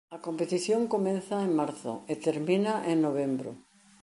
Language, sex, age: Galician, female, 60-69